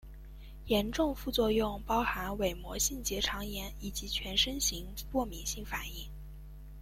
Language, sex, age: Chinese, female, under 19